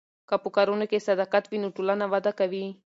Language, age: Pashto, 19-29